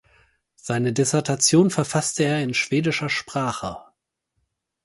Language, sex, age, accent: German, male, 30-39, Deutschland Deutsch